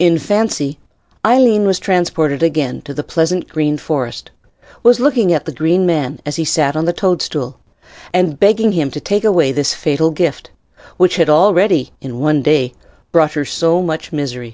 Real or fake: real